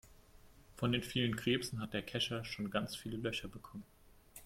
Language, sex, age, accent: German, male, 19-29, Deutschland Deutsch